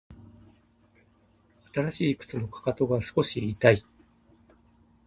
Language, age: Japanese, 50-59